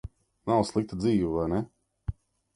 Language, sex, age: Latvian, male, 40-49